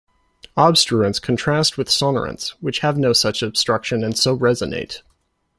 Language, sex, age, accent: English, male, 19-29, United States English